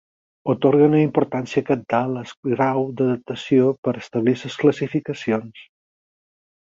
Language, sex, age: Catalan, male, 50-59